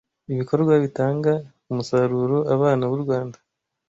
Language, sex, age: Kinyarwanda, male, 19-29